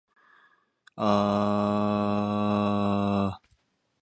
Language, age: Japanese, 19-29